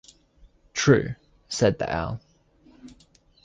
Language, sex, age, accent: English, male, under 19, Australian English